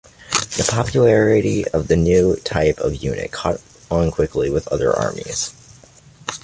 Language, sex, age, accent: English, male, under 19, United States English